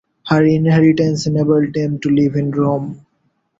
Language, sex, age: English, male, 19-29